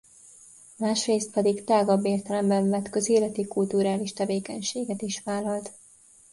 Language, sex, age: Hungarian, female, 19-29